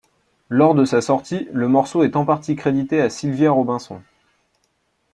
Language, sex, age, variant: French, male, 19-29, Français de métropole